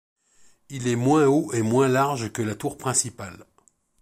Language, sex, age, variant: French, male, 50-59, Français de métropole